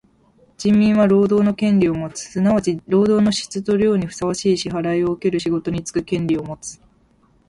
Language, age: Japanese, 19-29